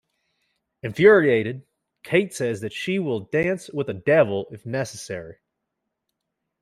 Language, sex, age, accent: English, male, 19-29, United States English